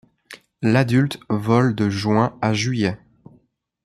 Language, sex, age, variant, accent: French, male, 19-29, Français d'Europe, Français de Belgique